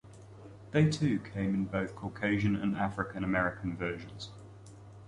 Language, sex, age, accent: English, male, 30-39, England English